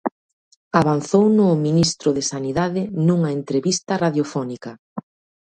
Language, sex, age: Galician, female, 30-39